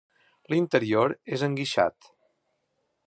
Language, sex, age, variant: Catalan, male, 40-49, Central